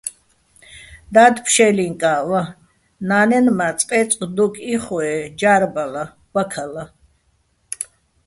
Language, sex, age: Bats, female, 60-69